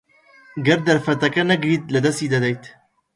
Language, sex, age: Central Kurdish, male, 19-29